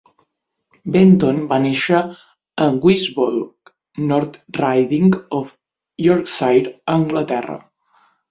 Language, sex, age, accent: Catalan, female, 19-29, central; septentrional